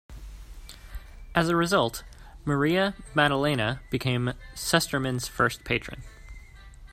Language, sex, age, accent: English, male, 19-29, United States English